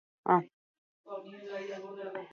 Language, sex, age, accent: Basque, female, 40-49, Mendebalekoa (Araba, Bizkaia, Gipuzkoako mendebaleko herri batzuk)